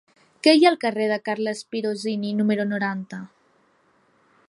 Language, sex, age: Catalan, female, 19-29